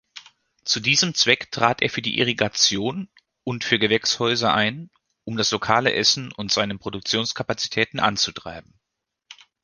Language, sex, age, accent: German, male, 30-39, Deutschland Deutsch